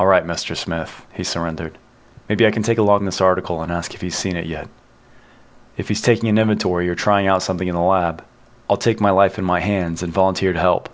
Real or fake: real